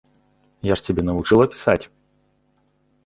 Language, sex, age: Belarusian, male, 30-39